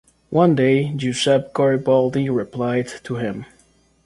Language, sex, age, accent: English, male, 30-39, United States English